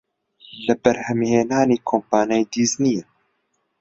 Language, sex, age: Central Kurdish, male, under 19